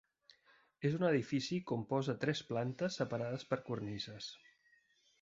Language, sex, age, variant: Catalan, male, 50-59, Central